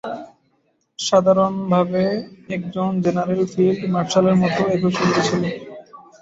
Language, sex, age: Bengali, male, 19-29